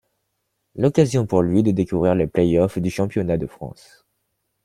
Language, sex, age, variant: French, male, 19-29, Français de métropole